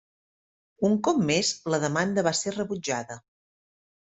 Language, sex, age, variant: Catalan, female, 40-49, Central